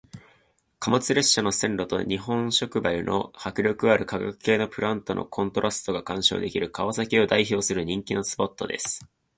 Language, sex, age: Japanese, male, 19-29